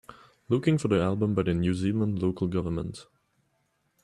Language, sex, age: English, male, 19-29